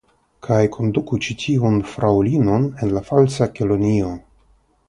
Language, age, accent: Esperanto, 30-39, Internacia